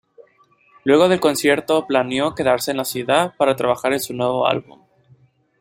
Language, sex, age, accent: Spanish, male, 19-29, México